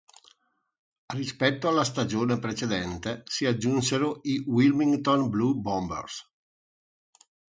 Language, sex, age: Italian, male, 40-49